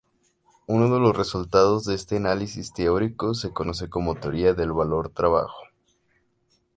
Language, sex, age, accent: Spanish, male, 19-29, México